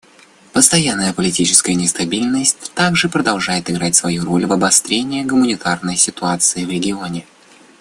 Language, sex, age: Russian, male, 19-29